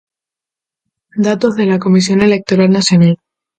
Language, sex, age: Spanish, female, 19-29